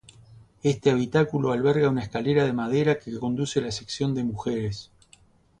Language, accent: Spanish, Rioplatense: Argentina, Uruguay, este de Bolivia, Paraguay